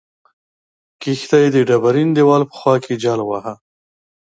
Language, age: Pashto, 30-39